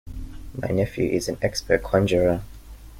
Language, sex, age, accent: English, male, 19-29, England English